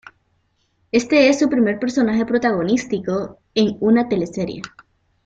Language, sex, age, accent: Spanish, female, 19-29, América central